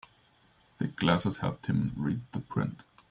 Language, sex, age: English, male, 40-49